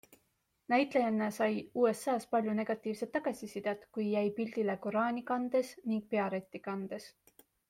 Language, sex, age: Estonian, female, 19-29